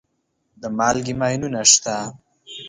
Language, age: Pashto, 19-29